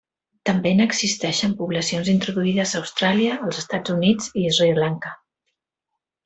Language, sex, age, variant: Catalan, female, 50-59, Central